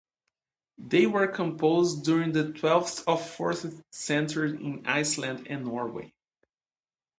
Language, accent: English, United States English